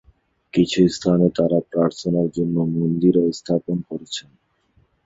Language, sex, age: Bengali, male, 19-29